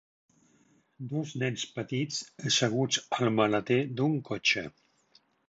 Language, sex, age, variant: Catalan, male, 50-59, Central